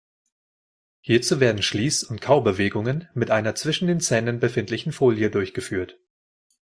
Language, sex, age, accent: German, male, 30-39, Deutschland Deutsch